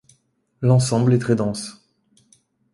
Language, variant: French, Français de métropole